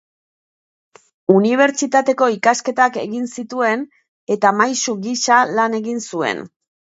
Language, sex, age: Basque, female, 50-59